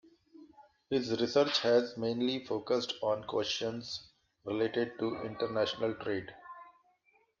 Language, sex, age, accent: English, male, 40-49, India and South Asia (India, Pakistan, Sri Lanka)